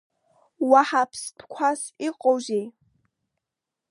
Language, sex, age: Abkhazian, female, under 19